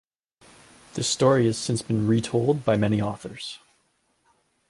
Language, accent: English, Canadian English